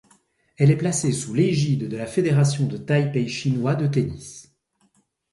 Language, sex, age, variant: French, male, 60-69, Français de métropole